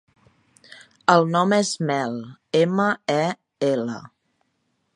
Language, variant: Catalan, Central